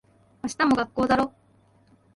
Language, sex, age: Japanese, female, 19-29